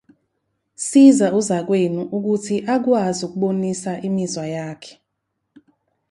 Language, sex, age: Zulu, female, 19-29